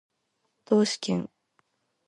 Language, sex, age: Japanese, female, 19-29